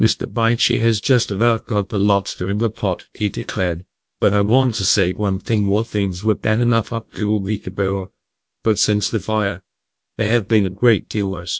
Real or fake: fake